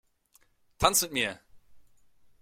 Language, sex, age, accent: German, male, 19-29, Deutschland Deutsch